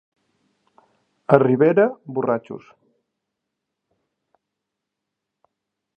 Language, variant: Catalan, Central